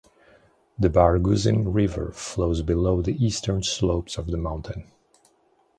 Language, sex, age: English, male, 40-49